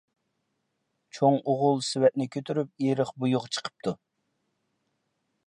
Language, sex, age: Uyghur, male, 40-49